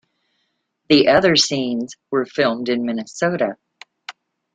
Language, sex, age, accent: English, female, 60-69, United States English